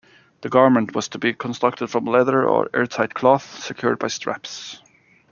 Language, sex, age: English, male, 30-39